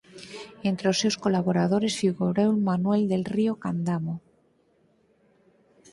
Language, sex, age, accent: Galician, female, 50-59, Normativo (estándar)